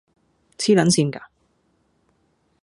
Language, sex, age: Cantonese, female, 40-49